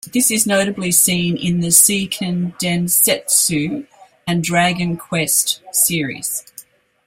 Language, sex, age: English, female, 60-69